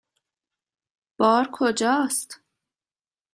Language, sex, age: Persian, female, 19-29